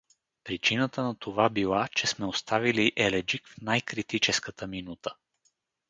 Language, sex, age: Bulgarian, male, 30-39